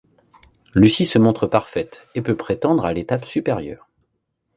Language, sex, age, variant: French, male, 40-49, Français de métropole